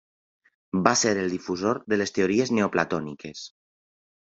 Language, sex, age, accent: Catalan, male, 19-29, valencià